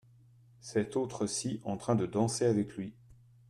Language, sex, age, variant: French, male, 40-49, Français de métropole